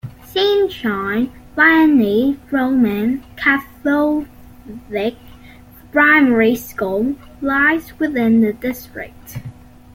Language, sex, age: English, female, under 19